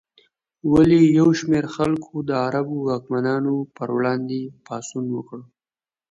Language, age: Pashto, 19-29